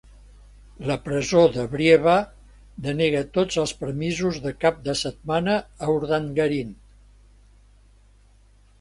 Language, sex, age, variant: Catalan, male, 70-79, Central